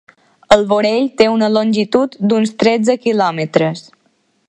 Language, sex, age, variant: Catalan, female, under 19, Balear